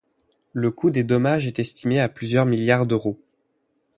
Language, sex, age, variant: French, male, 19-29, Français de métropole